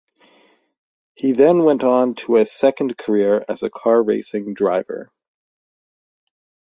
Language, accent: English, Canadian English